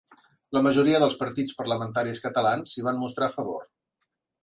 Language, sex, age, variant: Catalan, male, 30-39, Central